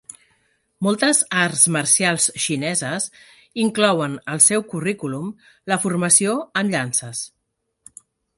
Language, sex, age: Catalan, female, 40-49